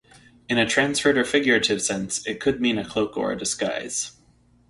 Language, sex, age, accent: English, male, 30-39, United States English